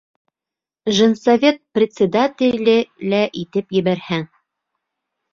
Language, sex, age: Bashkir, female, 30-39